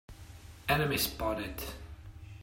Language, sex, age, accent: English, male, 19-29, United States English